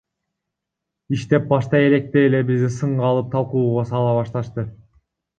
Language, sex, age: Kyrgyz, male, under 19